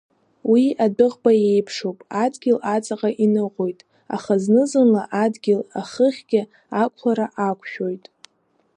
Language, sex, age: Abkhazian, female, under 19